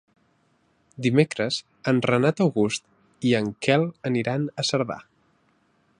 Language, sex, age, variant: Catalan, male, 19-29, Central